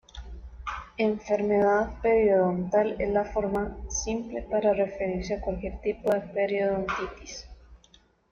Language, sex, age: Spanish, female, 19-29